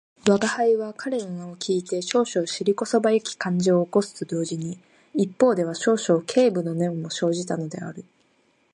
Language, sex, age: Japanese, female, 19-29